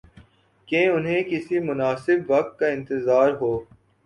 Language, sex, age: Urdu, male, 19-29